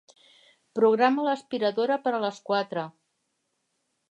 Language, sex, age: Catalan, female, 60-69